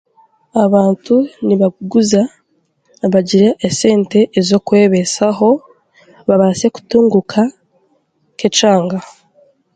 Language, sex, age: Chiga, female, 19-29